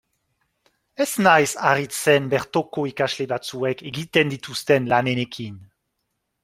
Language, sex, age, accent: Basque, male, 40-49, Nafar-lapurtarra edo Zuberotarra (Lapurdi, Nafarroa Beherea, Zuberoa)